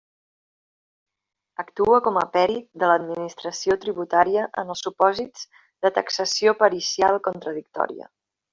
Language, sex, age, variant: Catalan, female, 30-39, Central